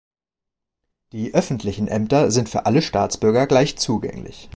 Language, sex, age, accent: German, male, 19-29, Deutschland Deutsch